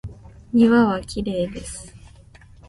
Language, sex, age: Japanese, female, 19-29